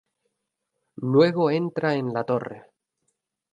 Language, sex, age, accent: Spanish, male, 19-29, España: Islas Canarias